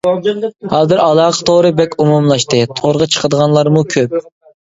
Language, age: Uyghur, 19-29